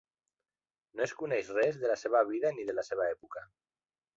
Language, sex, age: Catalan, male, 40-49